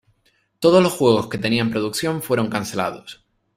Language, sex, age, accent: Spanish, male, 19-29, España: Islas Canarias